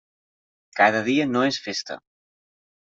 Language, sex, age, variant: Catalan, male, 19-29, Central